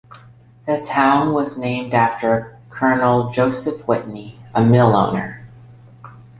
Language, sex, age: English, male, under 19